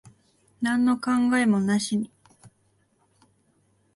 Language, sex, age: Japanese, female, 19-29